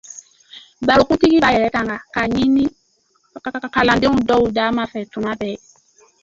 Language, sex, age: Dyula, female, 19-29